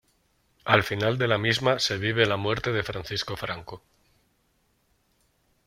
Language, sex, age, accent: Spanish, male, 30-39, España: Norte peninsular (Asturias, Castilla y León, Cantabria, País Vasco, Navarra, Aragón, La Rioja, Guadalajara, Cuenca)